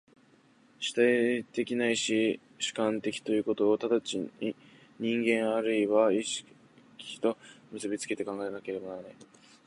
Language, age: Japanese, under 19